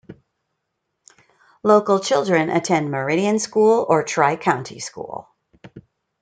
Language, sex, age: English, female, 50-59